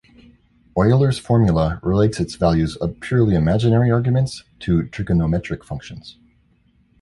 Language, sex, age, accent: English, male, 19-29, United States English